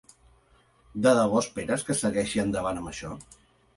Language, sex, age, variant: Catalan, male, 50-59, Central